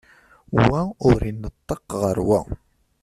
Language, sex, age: Kabyle, male, 30-39